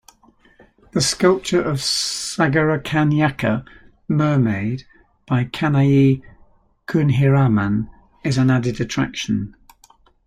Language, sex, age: English, male, 60-69